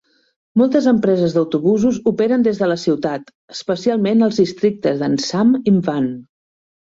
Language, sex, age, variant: Catalan, female, 50-59, Central